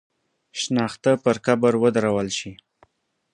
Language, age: Pashto, under 19